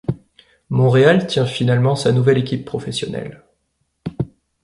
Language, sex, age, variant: French, male, 30-39, Français de métropole